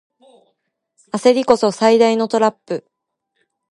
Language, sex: Japanese, female